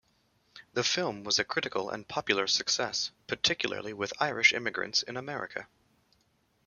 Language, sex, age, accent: English, male, 30-39, Canadian English